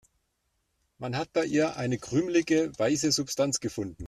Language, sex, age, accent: German, male, 40-49, Deutschland Deutsch